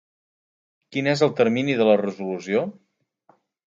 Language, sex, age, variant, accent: Catalan, male, 30-39, Central, gironí